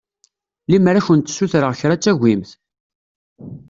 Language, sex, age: Kabyle, male, 30-39